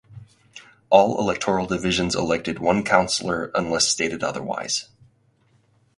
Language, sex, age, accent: English, male, 30-39, United States English